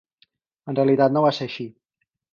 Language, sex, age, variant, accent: Catalan, male, 19-29, Central, central